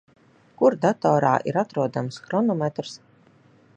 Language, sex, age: Latvian, female, 40-49